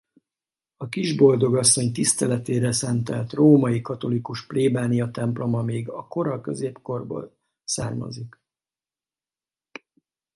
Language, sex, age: Hungarian, male, 50-59